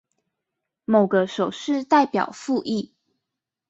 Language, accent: Chinese, 出生地：桃園市